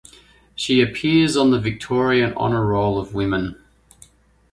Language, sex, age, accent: English, male, 40-49, Australian English